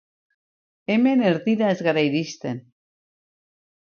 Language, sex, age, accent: Basque, female, 70-79, Mendebalekoa (Araba, Bizkaia, Gipuzkoako mendebaleko herri batzuk)